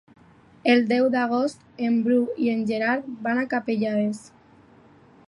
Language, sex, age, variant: Catalan, female, under 19, Alacantí